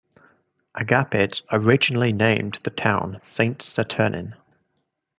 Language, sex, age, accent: English, male, 19-29, England English